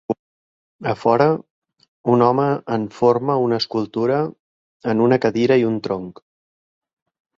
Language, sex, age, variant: Catalan, male, 40-49, Central